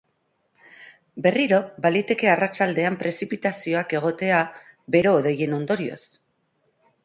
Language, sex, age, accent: Basque, female, 40-49, Erdialdekoa edo Nafarra (Gipuzkoa, Nafarroa)